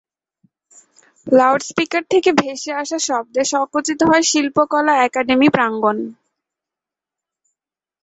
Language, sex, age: Bengali, female, 19-29